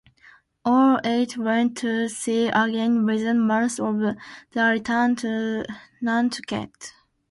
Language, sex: English, female